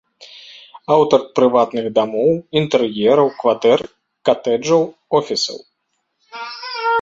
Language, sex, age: Belarusian, male, 30-39